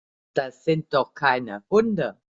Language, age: German, under 19